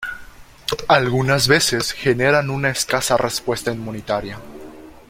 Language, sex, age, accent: Spanish, male, 19-29, México